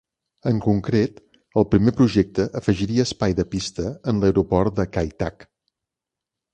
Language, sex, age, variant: Catalan, male, 50-59, Central